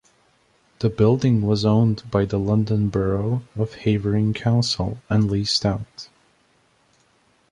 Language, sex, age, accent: English, male, 19-29, United States English